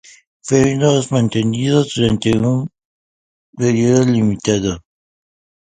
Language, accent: Spanish, Rioplatense: Argentina, Uruguay, este de Bolivia, Paraguay